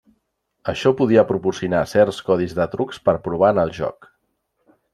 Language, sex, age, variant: Catalan, male, 40-49, Central